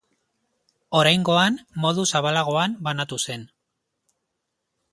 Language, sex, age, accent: Basque, male, 40-49, Mendebalekoa (Araba, Bizkaia, Gipuzkoako mendebaleko herri batzuk)